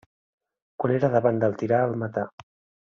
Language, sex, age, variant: Catalan, male, 40-49, Central